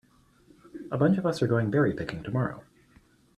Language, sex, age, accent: English, male, 40-49, United States English